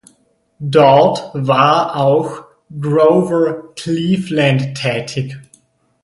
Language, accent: German, Deutschland Deutsch